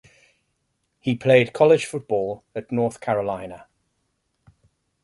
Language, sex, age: English, male, 40-49